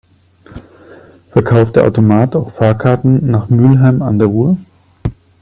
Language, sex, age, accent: German, male, 30-39, Deutschland Deutsch